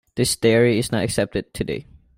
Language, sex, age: English, male, under 19